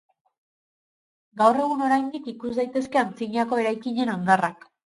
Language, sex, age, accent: Basque, female, 30-39, Mendebalekoa (Araba, Bizkaia, Gipuzkoako mendebaleko herri batzuk)